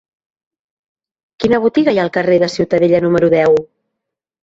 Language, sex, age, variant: Catalan, female, 30-39, Central